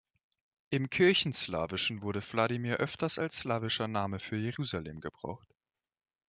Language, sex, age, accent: German, male, 19-29, Deutschland Deutsch